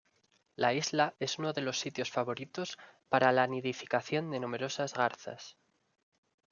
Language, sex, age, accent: Spanish, male, 19-29, España: Norte peninsular (Asturias, Castilla y León, Cantabria, País Vasco, Navarra, Aragón, La Rioja, Guadalajara, Cuenca)